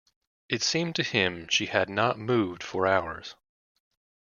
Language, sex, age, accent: English, male, 30-39, United States English